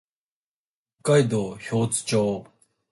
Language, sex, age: Japanese, male, 19-29